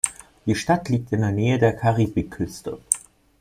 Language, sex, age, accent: German, male, 19-29, Deutschland Deutsch